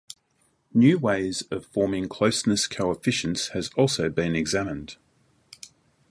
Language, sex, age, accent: English, male, 50-59, Australian English